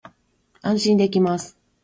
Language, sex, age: Japanese, female, 40-49